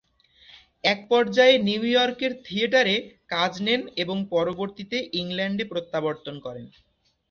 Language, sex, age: Bengali, male, 19-29